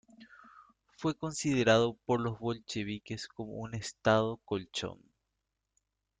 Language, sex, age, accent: Spanish, male, 19-29, Rioplatense: Argentina, Uruguay, este de Bolivia, Paraguay